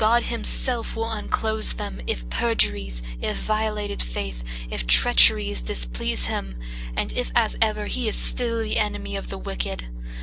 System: none